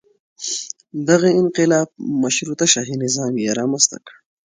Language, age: Pashto, under 19